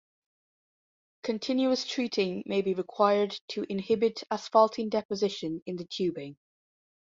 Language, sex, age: English, female, under 19